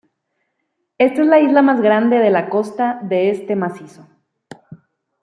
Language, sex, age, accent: Spanish, female, 30-39, México